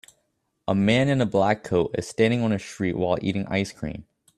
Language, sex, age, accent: English, male, 19-29, United States English